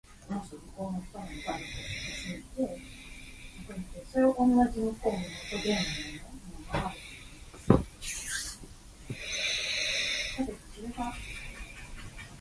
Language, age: English, 19-29